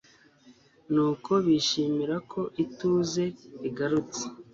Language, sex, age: Kinyarwanda, male, 30-39